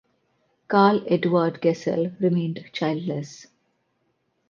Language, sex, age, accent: English, female, 40-49, India and South Asia (India, Pakistan, Sri Lanka)